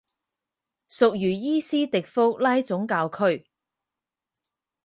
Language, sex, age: Chinese, female, 30-39